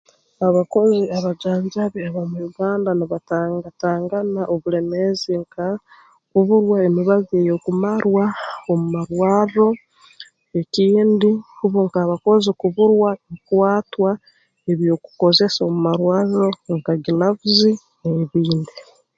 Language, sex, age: Tooro, female, 19-29